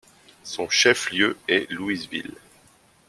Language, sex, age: French, male, 30-39